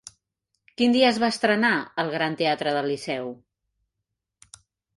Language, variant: Catalan, Central